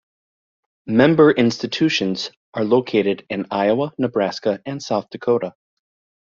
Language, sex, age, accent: English, male, 30-39, United States English